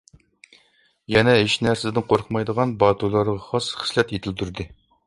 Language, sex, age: Uyghur, male, 40-49